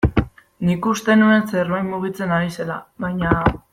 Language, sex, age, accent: Basque, female, 19-29, Mendebalekoa (Araba, Bizkaia, Gipuzkoako mendebaleko herri batzuk)